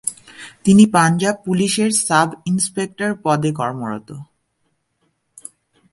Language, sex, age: Bengali, male, 19-29